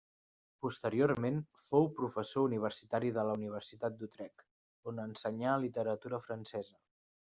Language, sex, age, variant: Catalan, male, 19-29, Central